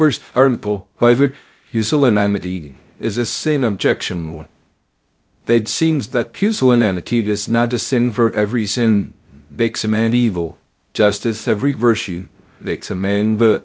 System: TTS, VITS